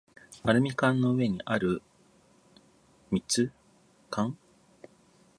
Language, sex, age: Japanese, male, 40-49